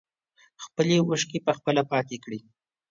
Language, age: Pashto, 30-39